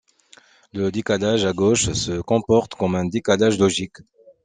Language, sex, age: French, male, 30-39